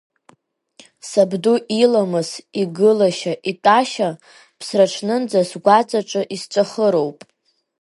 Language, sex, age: Abkhazian, female, under 19